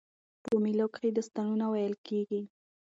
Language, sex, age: Pashto, female, 19-29